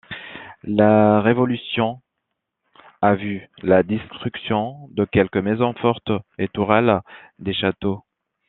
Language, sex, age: French, male, 30-39